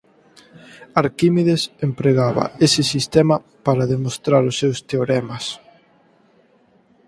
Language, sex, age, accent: Galician, male, 19-29, Atlántico (seseo e gheada)